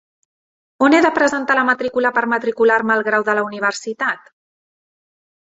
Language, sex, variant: Catalan, female, Central